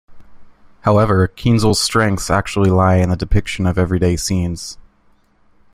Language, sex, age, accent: English, male, 19-29, United States English